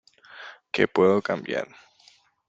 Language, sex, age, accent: Spanish, male, 19-29, Andino-Pacífico: Colombia, Perú, Ecuador, oeste de Bolivia y Venezuela andina